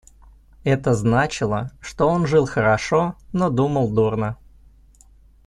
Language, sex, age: Russian, male, 30-39